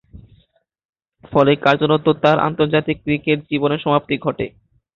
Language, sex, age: Bengali, male, under 19